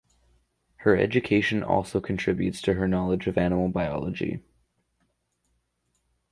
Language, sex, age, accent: English, male, under 19, Canadian English